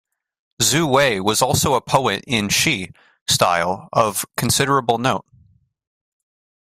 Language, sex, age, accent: English, male, 19-29, Canadian English